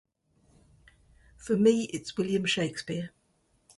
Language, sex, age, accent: English, female, 70-79, England English